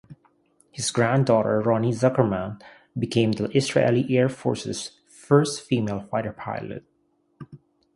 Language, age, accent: English, 30-39, Filipino